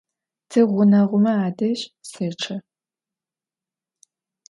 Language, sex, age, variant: Adyghe, female, 19-29, Адыгабзэ (Кирил, пстэумэ зэдыряе)